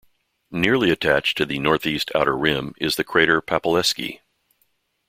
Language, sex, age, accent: English, male, 60-69, United States English